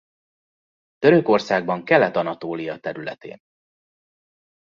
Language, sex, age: Hungarian, male, 30-39